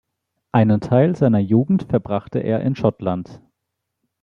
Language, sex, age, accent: German, male, 19-29, Deutschland Deutsch